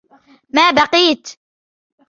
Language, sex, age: Arabic, female, 19-29